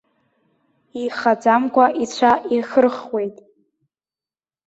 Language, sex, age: Abkhazian, female, under 19